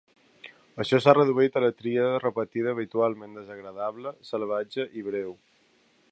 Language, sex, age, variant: Catalan, male, 19-29, Balear